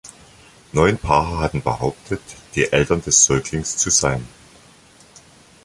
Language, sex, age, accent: German, male, 50-59, Deutschland Deutsch